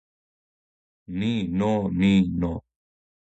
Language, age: Serbian, 19-29